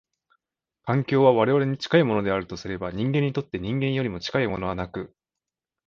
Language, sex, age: Japanese, male, 30-39